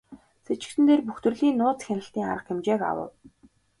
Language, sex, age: Mongolian, female, 19-29